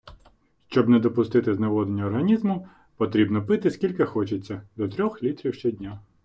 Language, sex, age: Ukrainian, male, 30-39